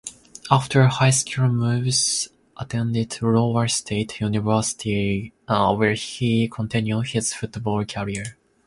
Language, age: English, 19-29